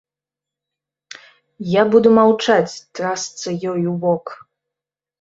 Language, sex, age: Belarusian, female, 30-39